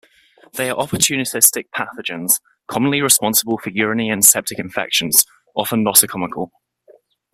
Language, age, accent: English, 19-29, England English